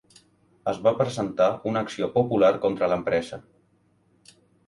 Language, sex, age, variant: Catalan, male, under 19, Central